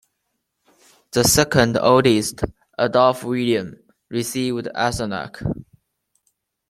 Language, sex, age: English, male, 19-29